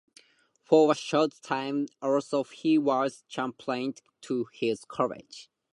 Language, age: English, 19-29